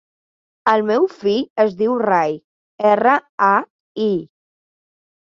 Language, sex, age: Catalan, female, 19-29